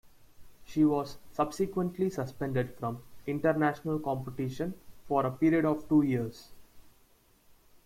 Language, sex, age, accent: English, male, 19-29, India and South Asia (India, Pakistan, Sri Lanka)